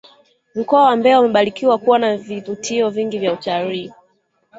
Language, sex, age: Swahili, female, 19-29